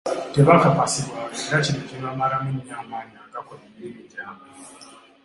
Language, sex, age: Ganda, male, 19-29